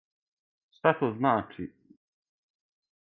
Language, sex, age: Serbian, male, 30-39